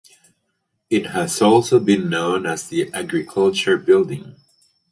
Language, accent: English, United States English